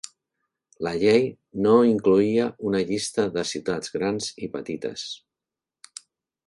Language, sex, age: Catalan, male, 60-69